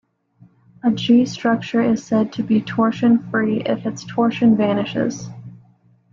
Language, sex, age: English, female, 30-39